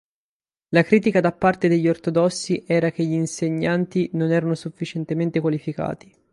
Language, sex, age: Italian, male, 19-29